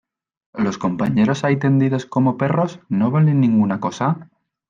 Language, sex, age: Spanish, male, 19-29